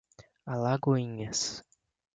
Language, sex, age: Portuguese, male, 19-29